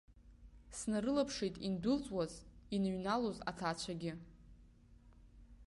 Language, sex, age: Abkhazian, female, 19-29